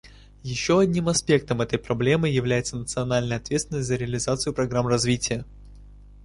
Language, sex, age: Russian, male, 19-29